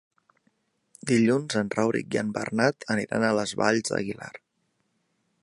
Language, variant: Catalan, Central